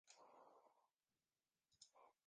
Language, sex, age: Spanish, male, 50-59